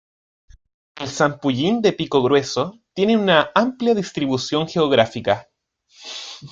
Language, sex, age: Spanish, male, 19-29